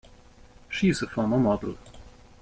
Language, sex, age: English, male, 19-29